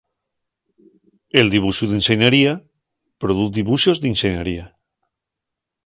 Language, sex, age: Asturian, male, 40-49